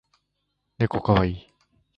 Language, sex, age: Japanese, male, 50-59